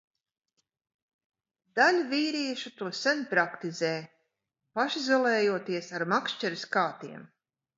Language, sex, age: Latvian, female, 50-59